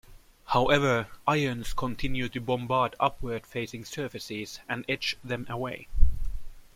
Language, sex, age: English, male, 19-29